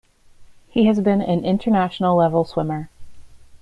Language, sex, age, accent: English, female, 40-49, United States English